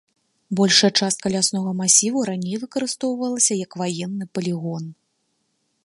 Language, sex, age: Belarusian, female, 30-39